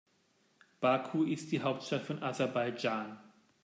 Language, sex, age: German, male, 40-49